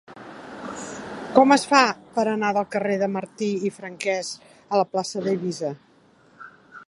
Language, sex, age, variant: Catalan, female, 50-59, Central